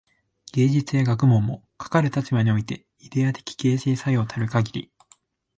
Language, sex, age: Japanese, male, 19-29